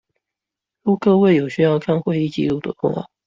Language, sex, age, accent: Chinese, male, 19-29, 出生地：新北市